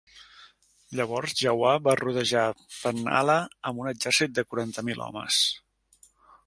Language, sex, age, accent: Catalan, male, 50-59, central; septentrional